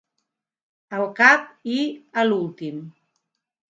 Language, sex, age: Catalan, female, 50-59